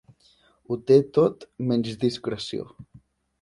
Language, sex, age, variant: Catalan, male, 19-29, Central